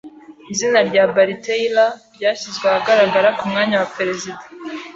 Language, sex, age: Kinyarwanda, female, 19-29